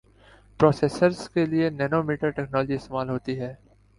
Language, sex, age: Urdu, male, 19-29